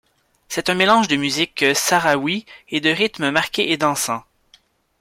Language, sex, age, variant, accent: French, male, 19-29, Français d'Amérique du Nord, Français du Canada